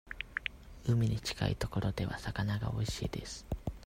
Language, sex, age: Japanese, male, 19-29